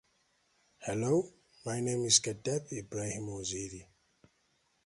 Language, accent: English, United States English; England English